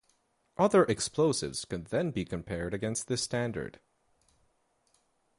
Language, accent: English, United States English